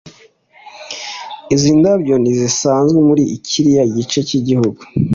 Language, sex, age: Kinyarwanda, male, 19-29